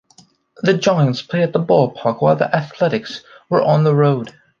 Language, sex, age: English, male, under 19